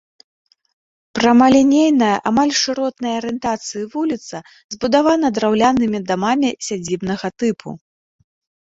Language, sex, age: Belarusian, female, 30-39